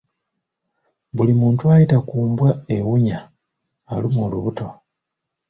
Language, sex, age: Ganda, male, 40-49